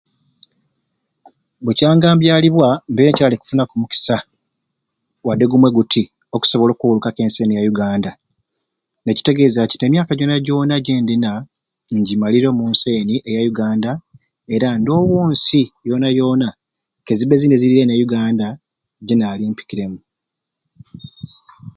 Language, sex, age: Ruuli, male, 30-39